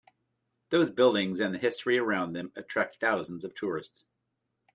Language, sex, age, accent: English, male, 50-59, United States English